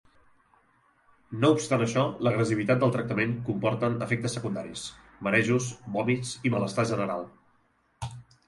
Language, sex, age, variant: Catalan, male, 19-29, Central